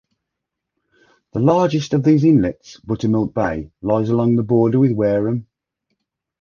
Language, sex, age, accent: English, male, 30-39, England English